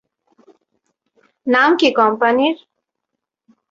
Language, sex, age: Bengali, female, 19-29